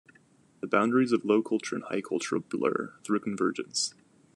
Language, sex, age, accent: English, male, 19-29, United States English